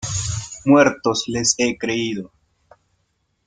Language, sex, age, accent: Spanish, male, 19-29, Andino-Pacífico: Colombia, Perú, Ecuador, oeste de Bolivia y Venezuela andina